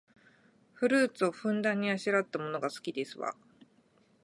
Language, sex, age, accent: Japanese, female, 30-39, 日本人